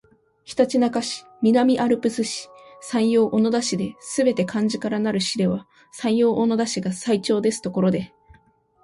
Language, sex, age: Japanese, female, 19-29